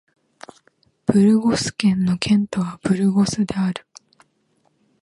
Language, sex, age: Japanese, female, 19-29